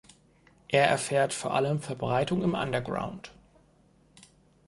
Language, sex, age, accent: German, male, 19-29, Deutschland Deutsch